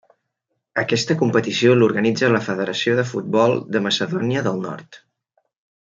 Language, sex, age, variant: Catalan, male, 30-39, Central